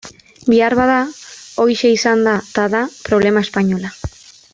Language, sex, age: Basque, female, 19-29